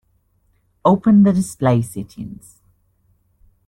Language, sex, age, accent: English, male, 19-29, Southern African (South Africa, Zimbabwe, Namibia)